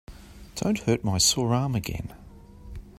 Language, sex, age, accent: English, male, 50-59, Australian English